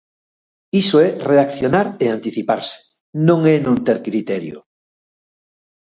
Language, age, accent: Galician, 60-69, Atlántico (seseo e gheada)